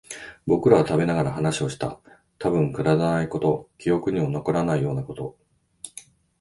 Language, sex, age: Japanese, male, 50-59